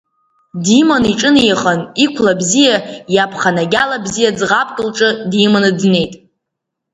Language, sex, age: Abkhazian, female, under 19